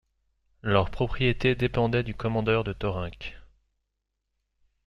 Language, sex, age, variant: French, male, 19-29, Français de métropole